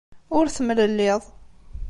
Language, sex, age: Kabyle, female, 19-29